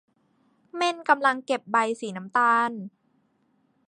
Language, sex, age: Thai, female, 19-29